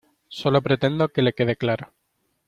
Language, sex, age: Spanish, male, 19-29